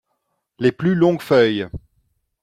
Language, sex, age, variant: French, male, 40-49, Français d'Europe